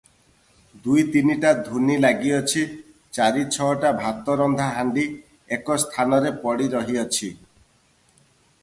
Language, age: Odia, 30-39